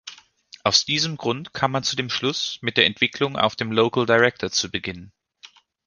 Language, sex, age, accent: German, male, 30-39, Deutschland Deutsch